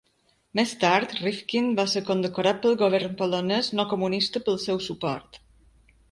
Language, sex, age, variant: Catalan, female, 50-59, Balear